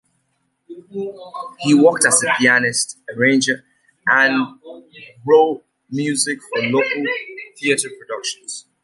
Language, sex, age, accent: English, male, 30-39, United States English